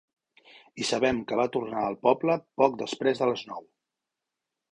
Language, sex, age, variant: Catalan, male, 40-49, Central